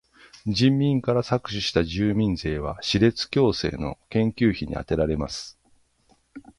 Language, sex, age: Japanese, male, 40-49